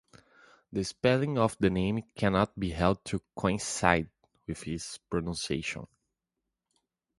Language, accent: English, Brazilian